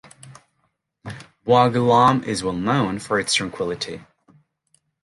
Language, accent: English, United States English